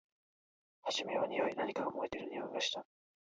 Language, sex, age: Japanese, male, 19-29